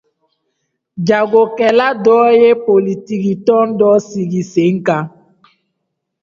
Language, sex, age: Dyula, male, 19-29